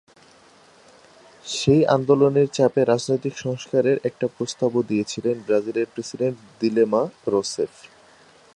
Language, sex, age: Bengali, male, 19-29